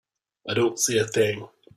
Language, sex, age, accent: English, male, 30-39, Scottish English